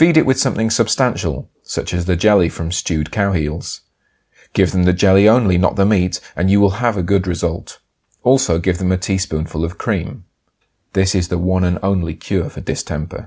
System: none